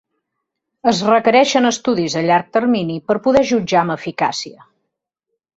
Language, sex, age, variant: Catalan, female, 40-49, Central